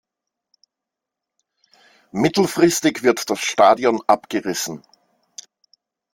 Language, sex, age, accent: German, male, 40-49, Österreichisches Deutsch